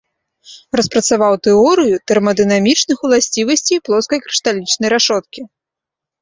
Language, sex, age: Belarusian, female, 19-29